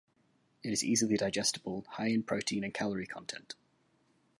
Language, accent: English, Scottish English